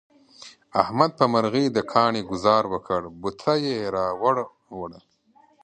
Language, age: Pashto, 30-39